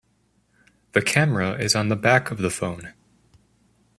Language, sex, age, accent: English, male, 30-39, United States English